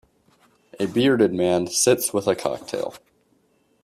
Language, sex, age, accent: English, male, 19-29, United States English